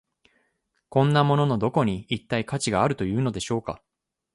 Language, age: Japanese, 19-29